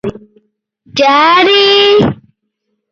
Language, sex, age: English, female, under 19